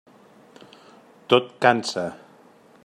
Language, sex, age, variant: Catalan, male, 40-49, Central